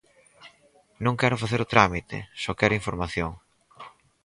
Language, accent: Galician, Normativo (estándar)